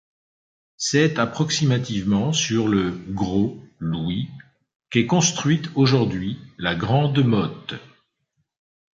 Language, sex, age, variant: French, male, 50-59, Français de métropole